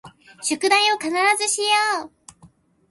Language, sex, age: Japanese, female, 19-29